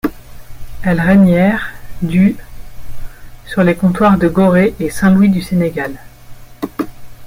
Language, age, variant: French, 30-39, Français de métropole